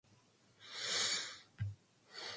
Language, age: English, 19-29